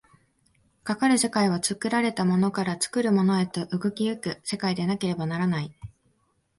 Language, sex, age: Japanese, female, 19-29